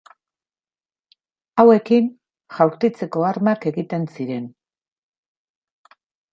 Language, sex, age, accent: Basque, female, 60-69, Erdialdekoa edo Nafarra (Gipuzkoa, Nafarroa)